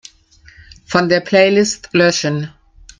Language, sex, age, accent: German, female, 50-59, Deutschland Deutsch